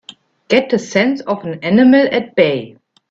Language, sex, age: English, female, 40-49